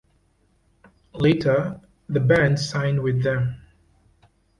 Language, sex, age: English, male, 30-39